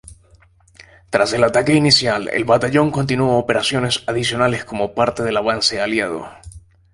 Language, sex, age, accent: Spanish, male, 19-29, Caribe: Cuba, Venezuela, Puerto Rico, República Dominicana, Panamá, Colombia caribeña, México caribeño, Costa del golfo de México